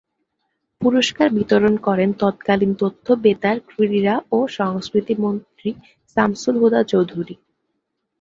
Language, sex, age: Bengali, female, 19-29